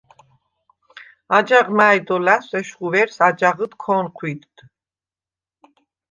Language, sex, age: Svan, female, 50-59